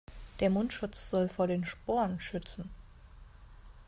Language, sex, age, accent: German, female, 19-29, Deutschland Deutsch